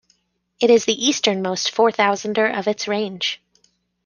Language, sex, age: English, female, 30-39